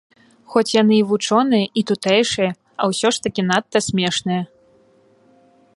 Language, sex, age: Belarusian, female, 19-29